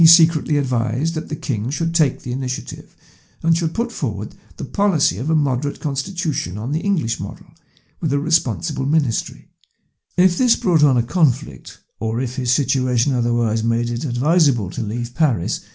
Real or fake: real